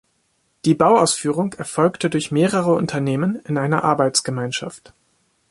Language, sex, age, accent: German, male, 19-29, Deutschland Deutsch